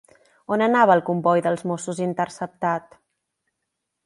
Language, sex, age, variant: Catalan, female, 19-29, Central